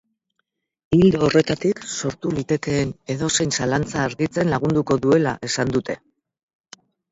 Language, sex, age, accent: Basque, female, 60-69, Mendebalekoa (Araba, Bizkaia, Gipuzkoako mendebaleko herri batzuk)